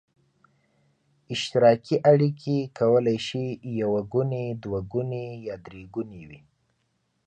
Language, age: Pashto, 19-29